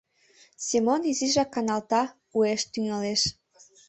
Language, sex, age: Mari, female, under 19